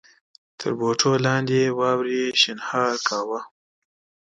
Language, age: Pashto, 19-29